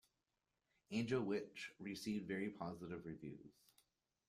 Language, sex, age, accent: English, male, 19-29, Canadian English